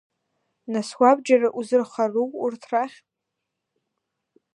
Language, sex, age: Abkhazian, female, under 19